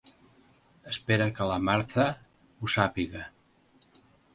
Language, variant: Catalan, Central